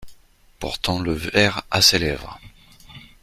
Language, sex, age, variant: French, male, 40-49, Français de métropole